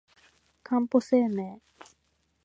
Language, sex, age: Japanese, female, 19-29